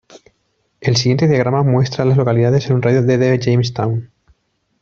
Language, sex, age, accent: Spanish, male, 40-49, España: Centro-Sur peninsular (Madrid, Toledo, Castilla-La Mancha)